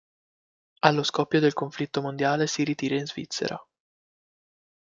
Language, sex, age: Italian, male, 19-29